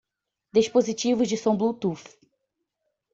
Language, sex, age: Portuguese, female, under 19